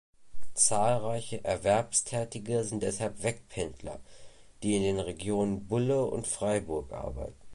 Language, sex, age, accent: German, male, under 19, Deutschland Deutsch